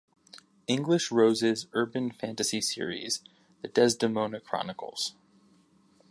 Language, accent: English, United States English